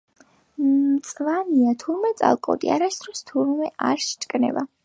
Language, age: Georgian, under 19